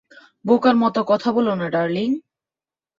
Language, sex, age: Bengali, male, 19-29